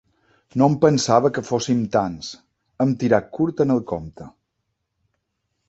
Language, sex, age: Catalan, male, 40-49